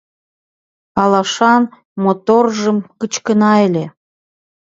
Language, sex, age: Mari, female, 19-29